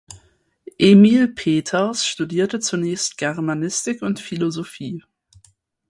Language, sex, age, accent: German, female, 19-29, Deutschland Deutsch